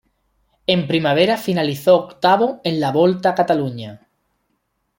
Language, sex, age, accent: Spanish, male, 30-39, España: Sur peninsular (Andalucia, Extremadura, Murcia)